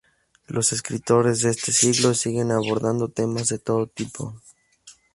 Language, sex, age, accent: Spanish, male, 19-29, México